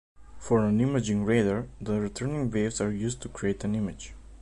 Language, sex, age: English, male, 19-29